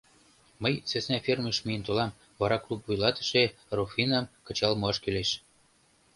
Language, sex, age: Mari, male, 30-39